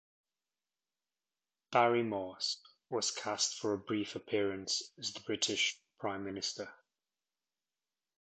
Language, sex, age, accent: English, male, 30-39, England English